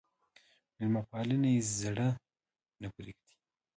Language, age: Pashto, 19-29